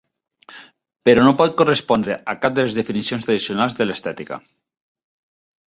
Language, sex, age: Catalan, male, 40-49